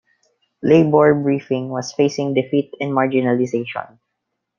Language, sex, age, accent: English, male, under 19, Filipino